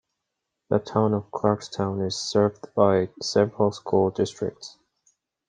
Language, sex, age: English, male, 19-29